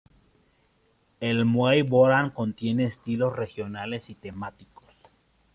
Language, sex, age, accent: Spanish, male, 19-29, México